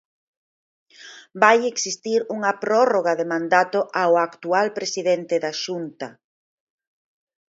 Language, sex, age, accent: Galician, female, 50-59, Normativo (estándar)